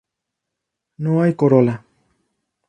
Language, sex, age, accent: Spanish, male, 19-29, México